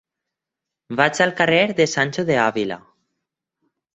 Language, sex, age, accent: Catalan, male, 19-29, valencià